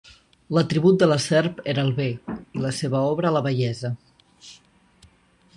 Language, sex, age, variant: Catalan, male, 19-29, Nord-Occidental